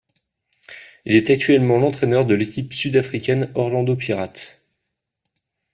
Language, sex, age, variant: French, male, 30-39, Français de métropole